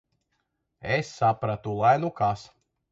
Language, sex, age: Latvian, male, 50-59